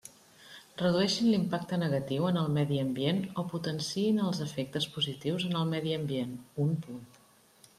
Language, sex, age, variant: Catalan, female, 50-59, Central